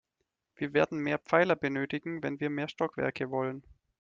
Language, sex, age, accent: German, male, 30-39, Deutschland Deutsch